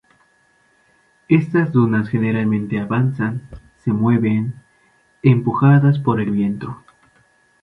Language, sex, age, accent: Spanish, male, 19-29, México